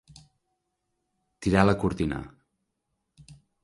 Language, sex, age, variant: Catalan, male, 30-39, Central